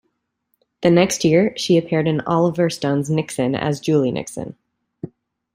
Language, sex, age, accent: English, female, 30-39, United States English